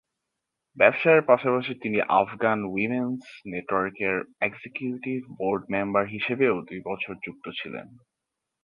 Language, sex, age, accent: Bengali, male, 19-29, Native; Bangladeshi